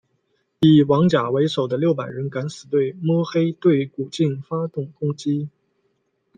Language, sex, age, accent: Chinese, male, 19-29, 出生地：河北省